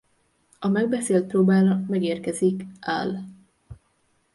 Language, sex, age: Hungarian, female, 19-29